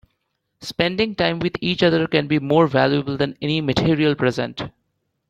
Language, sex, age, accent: English, male, under 19, India and South Asia (India, Pakistan, Sri Lanka)